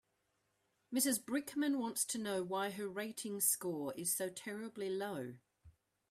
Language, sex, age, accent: English, female, 40-49, Australian English